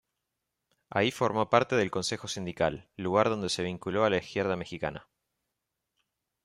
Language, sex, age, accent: Spanish, male, 30-39, Rioplatense: Argentina, Uruguay, este de Bolivia, Paraguay